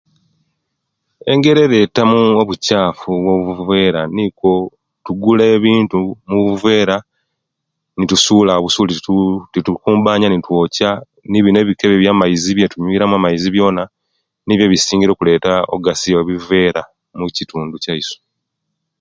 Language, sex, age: Kenyi, male, 50-59